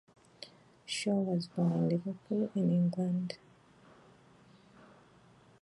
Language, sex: English, female